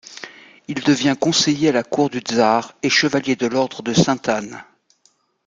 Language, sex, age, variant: French, female, 50-59, Français de métropole